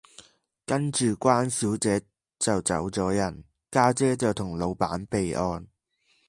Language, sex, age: Cantonese, male, under 19